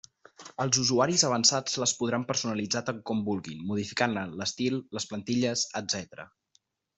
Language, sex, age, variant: Catalan, male, 19-29, Central